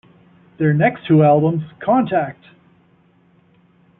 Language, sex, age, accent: English, male, 50-59, United States English